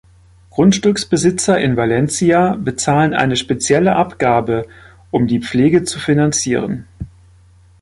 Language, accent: German, Deutschland Deutsch